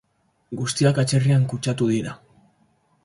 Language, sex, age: Basque, male, under 19